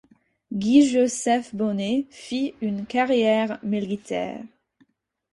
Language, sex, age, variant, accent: French, female, 19-29, Français d'Amérique du Nord, Français des États-Unis